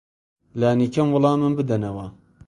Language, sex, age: Central Kurdish, male, 30-39